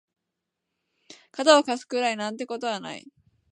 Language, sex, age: Japanese, female, 19-29